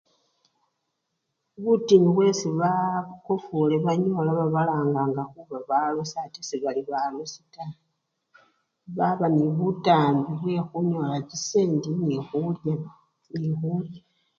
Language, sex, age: Luyia, female, 40-49